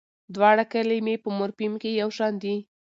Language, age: Pashto, 19-29